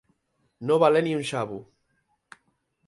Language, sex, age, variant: Catalan, male, 19-29, Central